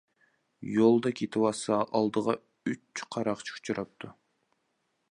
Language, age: Uyghur, 19-29